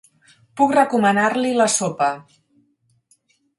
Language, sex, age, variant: Catalan, female, 50-59, Central